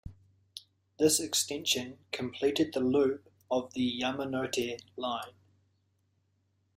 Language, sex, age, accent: English, male, 30-39, New Zealand English